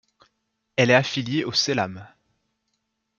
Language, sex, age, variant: French, male, 19-29, Français de métropole